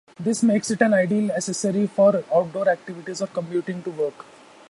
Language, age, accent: English, 19-29, India and South Asia (India, Pakistan, Sri Lanka)